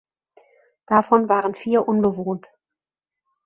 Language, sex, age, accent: German, female, 40-49, Deutschland Deutsch